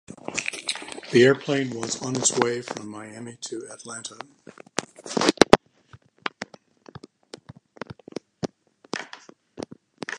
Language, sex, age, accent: English, male, 60-69, United States English